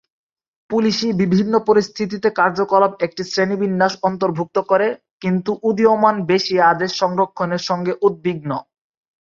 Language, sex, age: Bengali, male, 19-29